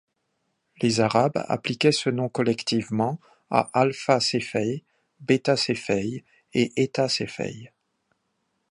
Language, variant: French, Français de métropole